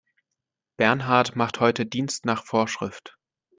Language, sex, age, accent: German, male, 19-29, Deutschland Deutsch